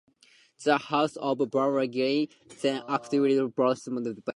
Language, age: English, 19-29